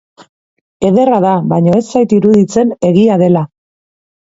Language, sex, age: Basque, female, 40-49